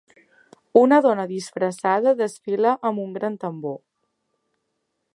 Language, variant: Catalan, Central